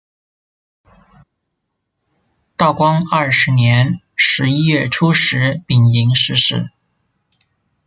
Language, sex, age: Chinese, male, 30-39